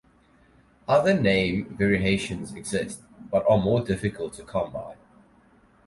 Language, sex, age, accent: English, male, 19-29, Southern African (South Africa, Zimbabwe, Namibia)